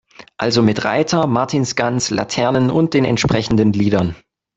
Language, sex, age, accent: German, male, 19-29, Deutschland Deutsch